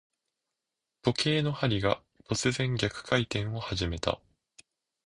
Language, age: Japanese, under 19